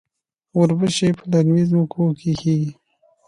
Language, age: Pashto, 19-29